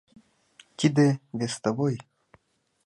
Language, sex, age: Mari, female, 19-29